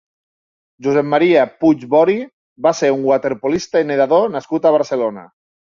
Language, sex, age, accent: Catalan, male, 30-39, Lleidatà